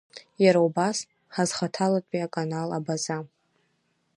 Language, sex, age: Abkhazian, female, under 19